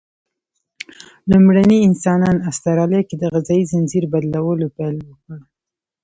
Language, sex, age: Pashto, female, 19-29